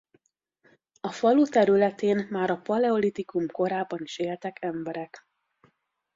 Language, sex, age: Hungarian, female, 19-29